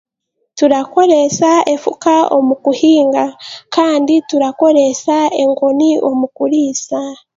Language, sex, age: Chiga, female, 19-29